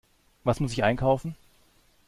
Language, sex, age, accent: German, male, 30-39, Deutschland Deutsch